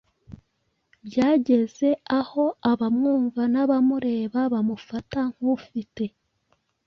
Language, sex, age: Kinyarwanda, female, 30-39